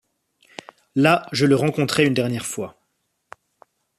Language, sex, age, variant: French, male, 19-29, Français de métropole